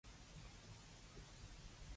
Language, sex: Cantonese, female